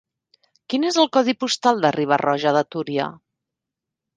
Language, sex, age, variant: Catalan, female, 40-49, Central